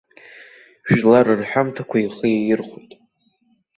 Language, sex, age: Abkhazian, male, under 19